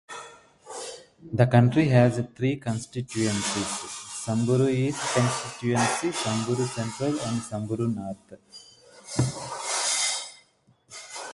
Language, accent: English, India and South Asia (India, Pakistan, Sri Lanka)